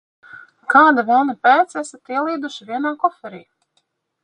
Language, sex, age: Latvian, female, 50-59